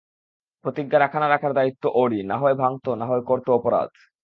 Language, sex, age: Bengali, male, 19-29